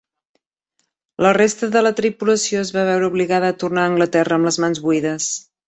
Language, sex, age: Catalan, female, 40-49